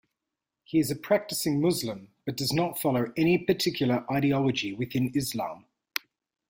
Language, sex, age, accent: English, male, 30-39, Australian English